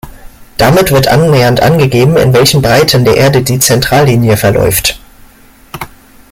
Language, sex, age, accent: German, male, 19-29, Deutschland Deutsch